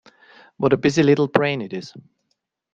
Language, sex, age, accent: English, male, 40-49, England English